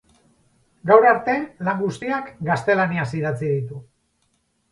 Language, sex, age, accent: Basque, male, 50-59, Mendebalekoa (Araba, Bizkaia, Gipuzkoako mendebaleko herri batzuk)